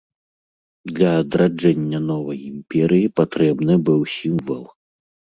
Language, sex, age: Belarusian, male, 40-49